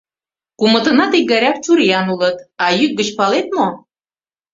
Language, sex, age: Mari, female, 40-49